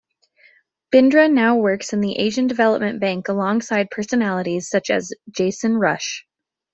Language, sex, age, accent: English, female, 19-29, United States English